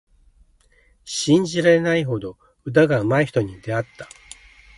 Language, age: Japanese, 60-69